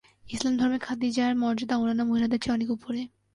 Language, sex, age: Bengali, female, 19-29